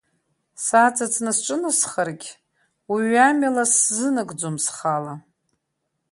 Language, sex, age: Abkhazian, female, 50-59